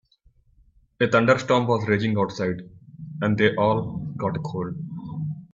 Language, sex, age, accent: English, male, 19-29, India and South Asia (India, Pakistan, Sri Lanka)